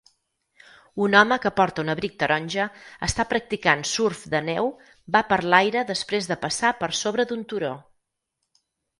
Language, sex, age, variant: Catalan, female, 50-59, Central